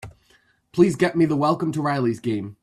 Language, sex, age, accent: English, male, 30-39, United States English